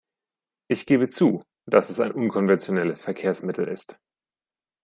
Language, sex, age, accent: German, male, 19-29, Deutschland Deutsch